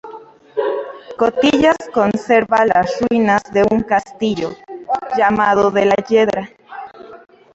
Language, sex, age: Spanish, female, 19-29